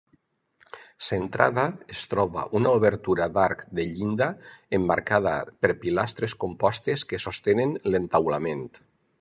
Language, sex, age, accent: Catalan, male, 50-59, valencià